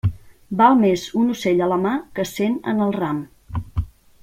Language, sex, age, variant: Catalan, female, 40-49, Central